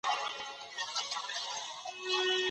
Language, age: Pashto, 30-39